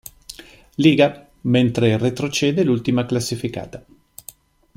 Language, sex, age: Italian, male, 50-59